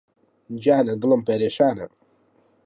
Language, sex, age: Central Kurdish, male, under 19